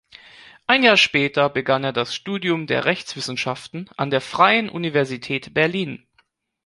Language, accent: German, Deutschland Deutsch